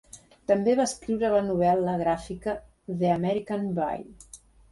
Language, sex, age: Catalan, female, 60-69